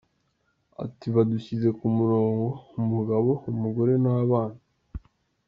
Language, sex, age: Kinyarwanda, male, under 19